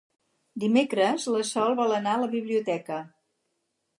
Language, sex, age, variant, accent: Catalan, female, 60-69, Central, Català central